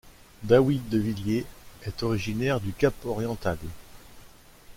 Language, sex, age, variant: French, male, 40-49, Français de métropole